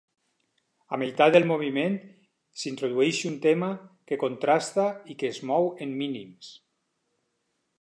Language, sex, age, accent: Catalan, male, 50-59, valencià